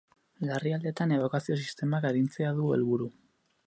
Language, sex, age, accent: Basque, male, 19-29, Erdialdekoa edo Nafarra (Gipuzkoa, Nafarroa)